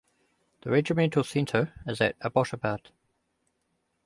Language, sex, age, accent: English, male, 30-39, New Zealand English